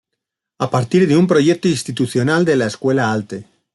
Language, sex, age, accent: Spanish, male, 40-49, España: Centro-Sur peninsular (Madrid, Toledo, Castilla-La Mancha)